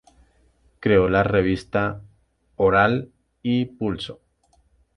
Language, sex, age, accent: Spanish, male, 30-39, Caribe: Cuba, Venezuela, Puerto Rico, República Dominicana, Panamá, Colombia caribeña, México caribeño, Costa del golfo de México